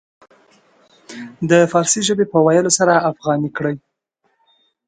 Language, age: Pashto, 19-29